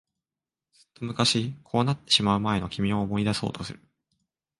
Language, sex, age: Japanese, male, 19-29